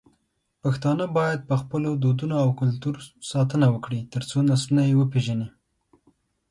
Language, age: Pashto, 19-29